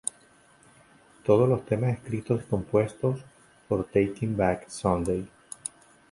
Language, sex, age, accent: Spanish, male, 40-49, Caribe: Cuba, Venezuela, Puerto Rico, República Dominicana, Panamá, Colombia caribeña, México caribeño, Costa del golfo de México